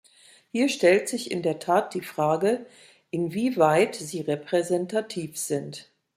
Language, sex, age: German, female, 50-59